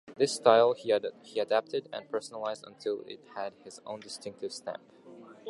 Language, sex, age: English, male, 19-29